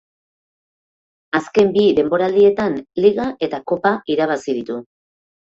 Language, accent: Basque, Mendebalekoa (Araba, Bizkaia, Gipuzkoako mendebaleko herri batzuk)